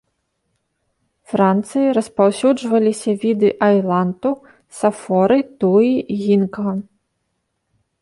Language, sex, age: Belarusian, female, 30-39